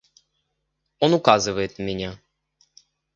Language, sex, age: Russian, male, 19-29